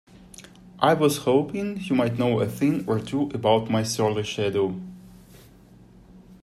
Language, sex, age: English, male, 30-39